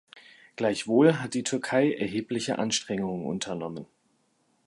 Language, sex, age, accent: German, male, 30-39, Deutschland Deutsch